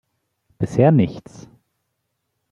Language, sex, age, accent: German, male, 19-29, Deutschland Deutsch